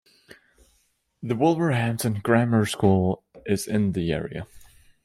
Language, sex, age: English, male, under 19